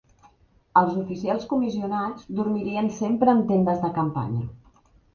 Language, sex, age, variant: Catalan, female, 50-59, Central